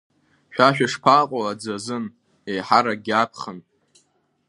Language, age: Abkhazian, under 19